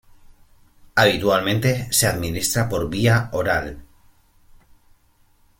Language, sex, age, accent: Spanish, male, 30-39, España: Norte peninsular (Asturias, Castilla y León, Cantabria, País Vasco, Navarra, Aragón, La Rioja, Guadalajara, Cuenca)